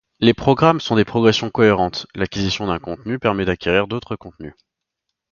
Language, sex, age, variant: French, male, 19-29, Français de métropole